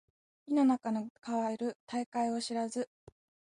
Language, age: Japanese, 19-29